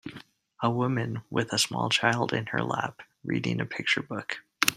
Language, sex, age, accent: English, male, 19-29, Canadian English